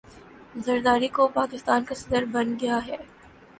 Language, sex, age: Urdu, male, 19-29